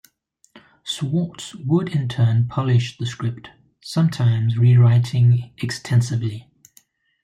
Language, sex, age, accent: English, male, 40-49, England English